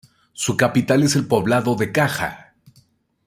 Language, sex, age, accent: Spanish, male, 40-49, México